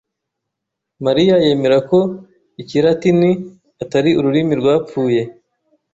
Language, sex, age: Kinyarwanda, male, 19-29